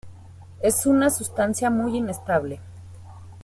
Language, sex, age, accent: Spanish, female, 30-39, México